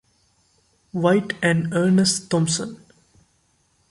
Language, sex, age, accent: English, male, under 19, India and South Asia (India, Pakistan, Sri Lanka)